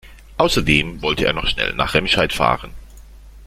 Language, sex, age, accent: German, male, 40-49, Deutschland Deutsch